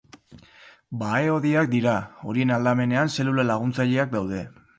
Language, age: Basque, 90+